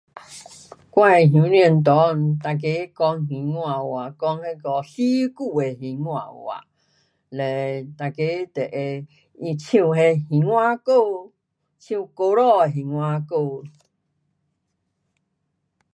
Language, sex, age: Pu-Xian Chinese, female, 70-79